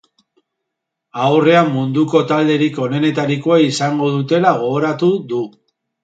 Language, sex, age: Basque, male, 40-49